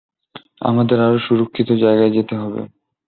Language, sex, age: Bengali, male, 19-29